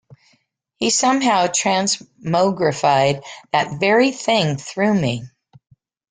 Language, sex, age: English, female, 60-69